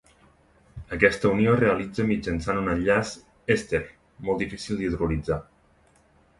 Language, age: Catalan, 30-39